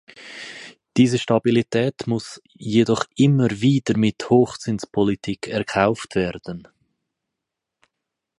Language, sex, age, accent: German, male, 30-39, Schweizerdeutsch